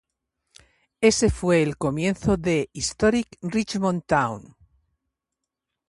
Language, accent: Spanish, España: Centro-Sur peninsular (Madrid, Toledo, Castilla-La Mancha)